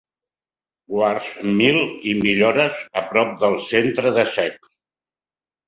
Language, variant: Catalan, Central